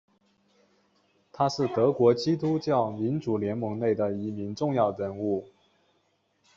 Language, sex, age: Chinese, male, 30-39